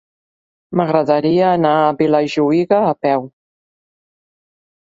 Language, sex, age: Catalan, female, 50-59